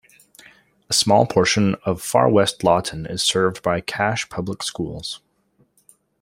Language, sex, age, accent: English, male, 30-39, United States English